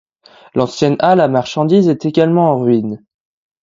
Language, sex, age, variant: French, male, under 19, Français de métropole